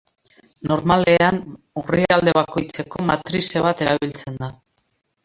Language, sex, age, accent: Basque, female, 60-69, Mendebalekoa (Araba, Bizkaia, Gipuzkoako mendebaleko herri batzuk)